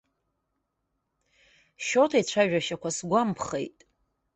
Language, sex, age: Abkhazian, female, 30-39